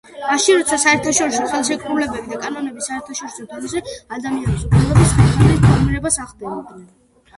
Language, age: Georgian, 19-29